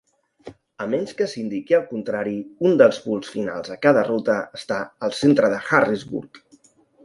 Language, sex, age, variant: Catalan, male, 30-39, Central